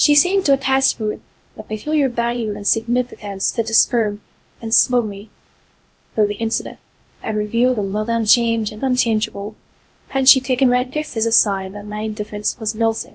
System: TTS, VITS